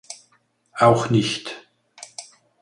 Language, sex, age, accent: German, male, 60-69, Deutschland Deutsch